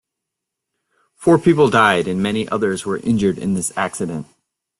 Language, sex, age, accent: English, male, 40-49, United States English